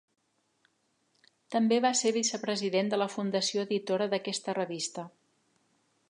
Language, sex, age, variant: Catalan, female, 50-59, Central